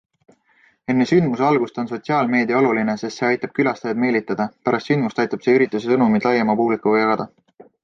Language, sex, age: Estonian, male, 19-29